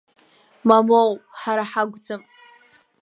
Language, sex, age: Abkhazian, female, under 19